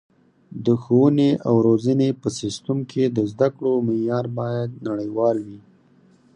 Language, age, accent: Pashto, 19-29, معیاري پښتو